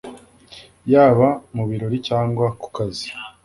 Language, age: Kinyarwanda, 19-29